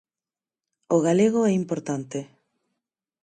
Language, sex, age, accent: Galician, female, 19-29, Normativo (estándar)